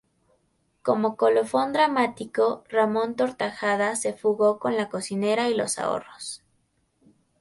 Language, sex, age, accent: Spanish, female, 19-29, México